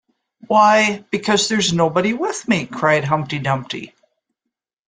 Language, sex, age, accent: English, female, 60-69, Canadian English